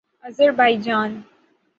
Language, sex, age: Urdu, female, 19-29